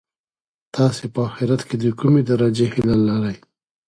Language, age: Pashto, 30-39